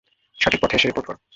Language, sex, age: Bengali, male, 19-29